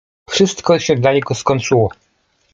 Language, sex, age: Polish, male, 40-49